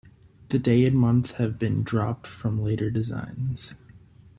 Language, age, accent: English, under 19, United States English